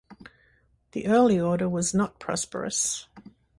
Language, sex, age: English, female, 60-69